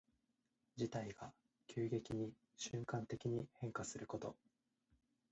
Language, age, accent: Japanese, 19-29, 標準語